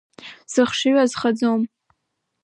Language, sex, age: Abkhazian, female, 19-29